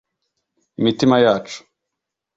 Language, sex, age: Kinyarwanda, male, 19-29